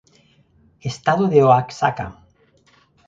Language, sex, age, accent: Spanish, male, 50-59, España: Centro-Sur peninsular (Madrid, Toledo, Castilla-La Mancha)